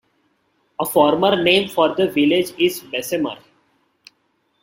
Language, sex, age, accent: English, male, 19-29, India and South Asia (India, Pakistan, Sri Lanka)